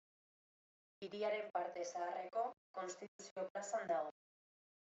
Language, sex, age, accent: Basque, female, 19-29, Mendebalekoa (Araba, Bizkaia, Gipuzkoako mendebaleko herri batzuk)